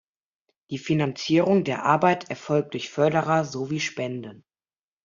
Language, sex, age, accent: German, male, under 19, Deutschland Deutsch